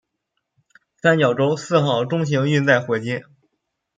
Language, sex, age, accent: Chinese, male, 19-29, 出生地：山东省